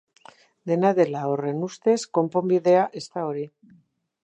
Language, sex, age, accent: Basque, female, 60-69, Mendebalekoa (Araba, Bizkaia, Gipuzkoako mendebaleko herri batzuk)